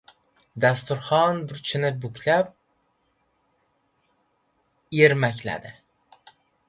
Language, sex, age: Uzbek, male, 19-29